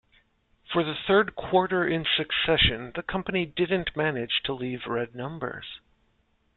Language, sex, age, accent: English, male, 30-39, United States English